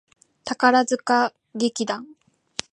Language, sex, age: Japanese, female, 19-29